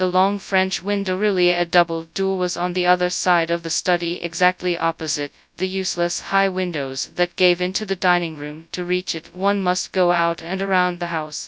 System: TTS, FastPitch